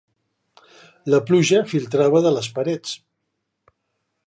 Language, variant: Catalan, Central